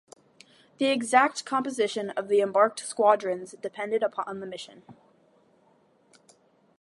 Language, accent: English, United States English